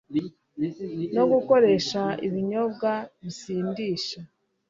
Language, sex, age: Kinyarwanda, female, 30-39